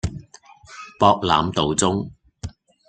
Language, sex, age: Cantonese, male, 40-49